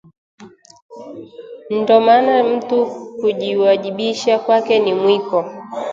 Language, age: Swahili, 19-29